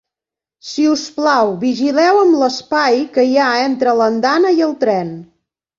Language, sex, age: Catalan, female, 50-59